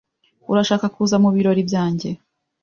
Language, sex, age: Kinyarwanda, male, 40-49